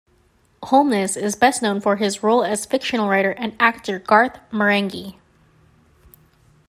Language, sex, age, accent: English, female, 19-29, United States English